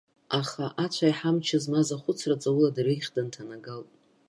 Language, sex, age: Abkhazian, female, 50-59